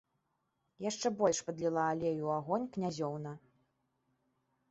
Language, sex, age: Belarusian, female, 19-29